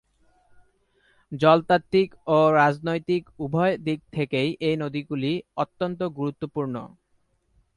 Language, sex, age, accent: Bengali, male, 19-29, Standard Bengali